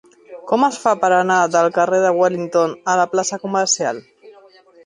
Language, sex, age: Catalan, female, 40-49